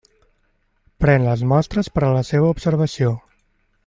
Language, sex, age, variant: Catalan, male, 19-29, Central